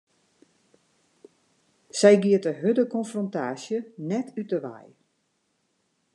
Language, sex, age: Western Frisian, female, 50-59